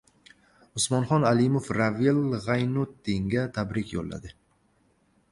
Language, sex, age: Uzbek, male, 19-29